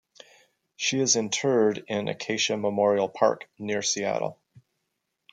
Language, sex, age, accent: English, male, 40-49, United States English